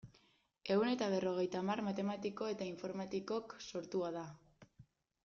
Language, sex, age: Basque, female, 19-29